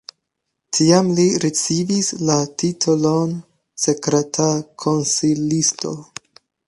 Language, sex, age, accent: Esperanto, male, 19-29, Internacia